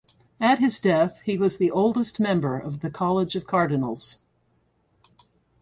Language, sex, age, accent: English, female, 60-69, United States English